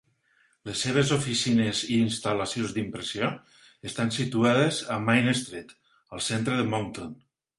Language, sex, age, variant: Catalan, male, 50-59, Nord-Occidental